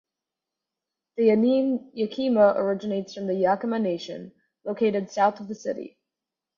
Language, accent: English, United States English